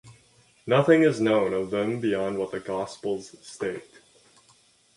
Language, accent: English, Canadian English